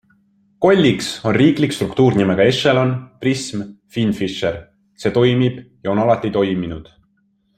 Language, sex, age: Estonian, male, 19-29